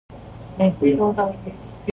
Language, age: English, 19-29